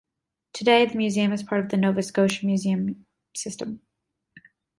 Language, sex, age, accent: English, female, 19-29, United States English